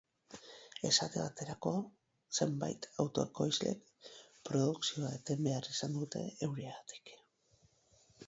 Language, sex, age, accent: Basque, female, 40-49, Mendebalekoa (Araba, Bizkaia, Gipuzkoako mendebaleko herri batzuk)